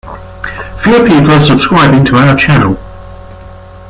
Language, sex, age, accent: English, male, 30-39, England English